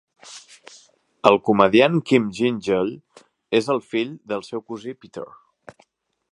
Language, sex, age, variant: Catalan, male, 19-29, Central